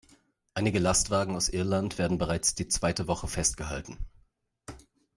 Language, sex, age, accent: German, male, 30-39, Deutschland Deutsch